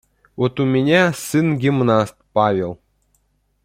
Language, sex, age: Russian, male, under 19